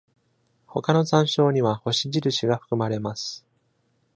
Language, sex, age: Japanese, male, 30-39